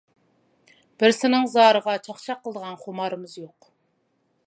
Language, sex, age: Uyghur, female, 40-49